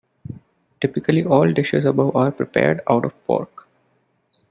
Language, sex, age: English, male, 19-29